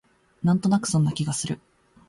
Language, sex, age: Japanese, female, 19-29